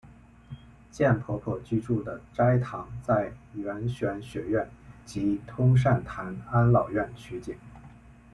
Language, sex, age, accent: Chinese, male, 19-29, 出生地：河北省